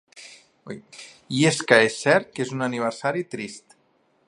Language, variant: Catalan, Central